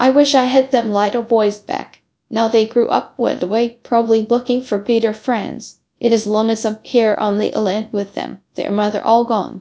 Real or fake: fake